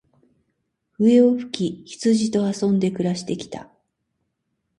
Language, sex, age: Japanese, female, 60-69